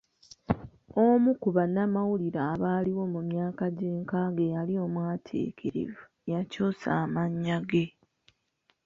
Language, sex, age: Ganda, female, 30-39